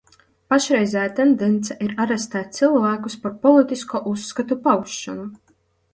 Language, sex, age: Latvian, female, 19-29